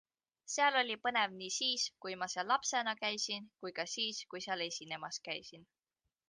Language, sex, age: Estonian, female, 19-29